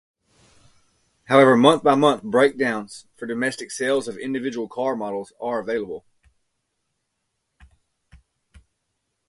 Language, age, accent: English, 30-39, United States English